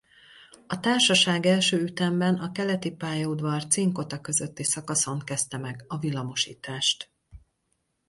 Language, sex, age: Hungarian, female, 40-49